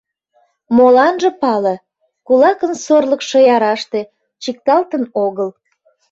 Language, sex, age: Mari, female, 40-49